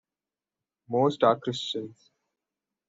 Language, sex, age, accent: English, male, 19-29, India and South Asia (India, Pakistan, Sri Lanka)